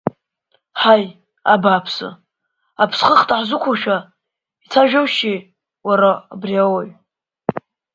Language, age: Abkhazian, under 19